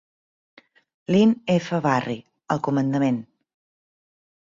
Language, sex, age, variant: Catalan, female, 30-39, Central